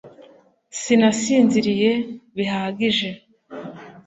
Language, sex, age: Kinyarwanda, female, 19-29